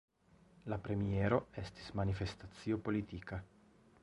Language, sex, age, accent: Esperanto, male, 30-39, Internacia